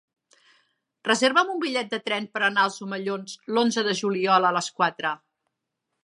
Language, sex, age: Catalan, female, 50-59